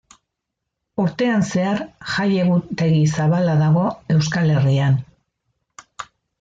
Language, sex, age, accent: Basque, female, 60-69, Erdialdekoa edo Nafarra (Gipuzkoa, Nafarroa)